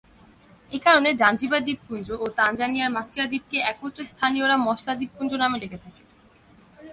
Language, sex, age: Bengali, female, under 19